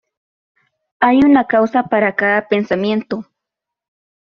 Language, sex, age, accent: Spanish, female, under 19, América central